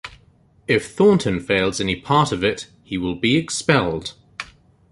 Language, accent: English, New Zealand English